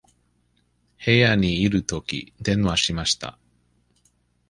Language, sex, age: Japanese, male, 40-49